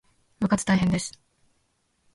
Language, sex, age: Japanese, female, 19-29